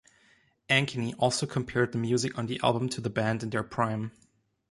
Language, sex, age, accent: English, male, 30-39, United States English